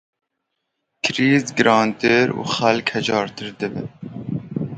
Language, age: Kurdish, 19-29